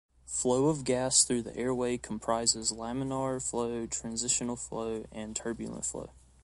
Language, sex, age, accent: English, male, 19-29, United States English